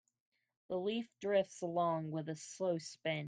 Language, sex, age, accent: English, female, 19-29, United States English